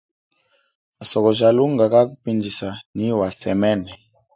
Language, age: Chokwe, 19-29